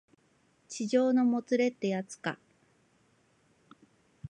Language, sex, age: Japanese, female, 40-49